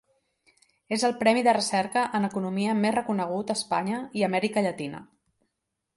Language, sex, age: Catalan, female, 30-39